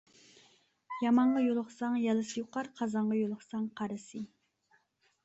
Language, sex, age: Uyghur, female, 19-29